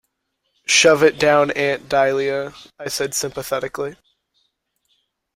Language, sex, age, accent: English, male, under 19, United States English